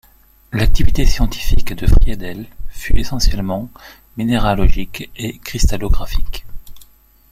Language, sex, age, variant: French, male, 50-59, Français de métropole